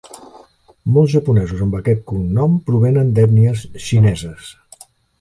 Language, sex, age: Catalan, male, 60-69